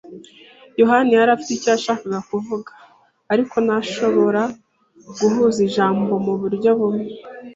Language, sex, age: Kinyarwanda, female, 19-29